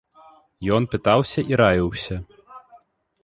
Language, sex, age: Belarusian, male, 19-29